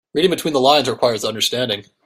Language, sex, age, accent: English, male, 19-29, United States English